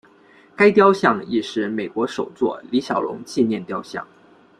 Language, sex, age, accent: Chinese, male, 19-29, 出生地：广东省